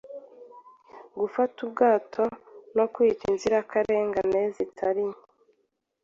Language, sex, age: Kinyarwanda, female, 30-39